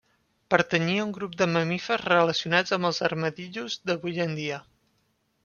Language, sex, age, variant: Catalan, male, 19-29, Central